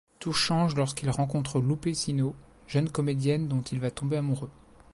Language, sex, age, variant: French, male, 19-29, Français de métropole